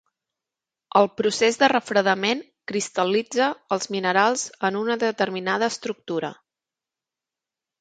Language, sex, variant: Catalan, female, Central